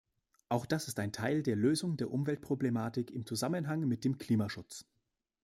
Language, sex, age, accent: German, male, 19-29, Deutschland Deutsch